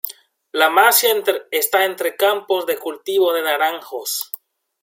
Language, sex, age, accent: Spanish, male, 19-29, Caribe: Cuba, Venezuela, Puerto Rico, República Dominicana, Panamá, Colombia caribeña, México caribeño, Costa del golfo de México